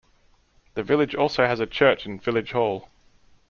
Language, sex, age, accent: English, male, 40-49, Australian English